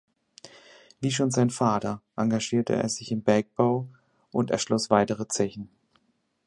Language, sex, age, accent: German, male, 30-39, Deutschland Deutsch